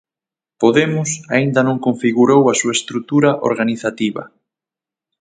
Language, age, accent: Galician, 30-39, Oriental (común en zona oriental); Normativo (estándar)